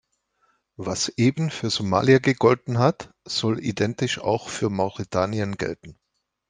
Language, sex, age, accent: German, male, 40-49, Österreichisches Deutsch